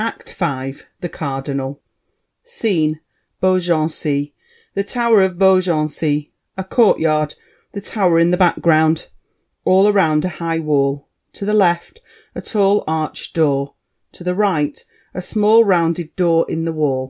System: none